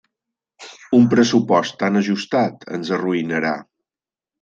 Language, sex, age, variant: Catalan, male, 40-49, Balear